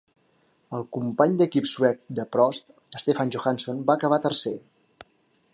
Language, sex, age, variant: Catalan, male, 50-59, Central